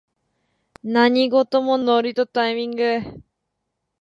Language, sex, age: Japanese, female, 19-29